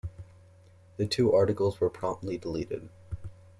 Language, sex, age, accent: English, male, 19-29, United States English